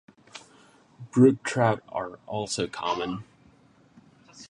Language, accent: English, United States English; India and South Asia (India, Pakistan, Sri Lanka)